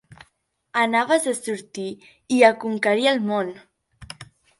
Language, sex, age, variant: Catalan, female, under 19, Central